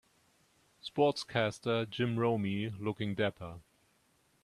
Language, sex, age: English, male, 30-39